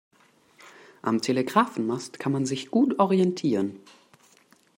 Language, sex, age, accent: German, male, under 19, Deutschland Deutsch